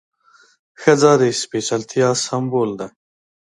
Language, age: Pashto, 30-39